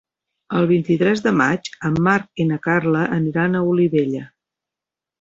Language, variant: Catalan, Central